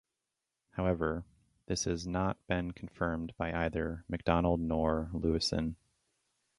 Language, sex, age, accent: English, male, 19-29, United States English